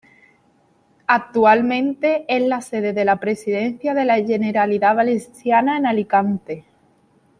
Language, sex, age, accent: Spanish, female, 19-29, España: Sur peninsular (Andalucia, Extremadura, Murcia)